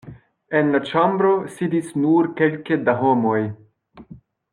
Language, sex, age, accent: Esperanto, male, 19-29, Internacia